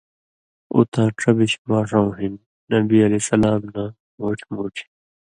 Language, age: Indus Kohistani, 30-39